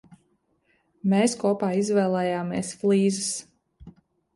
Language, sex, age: Latvian, female, 19-29